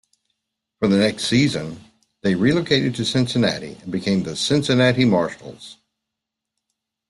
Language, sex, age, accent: English, male, 60-69, United States English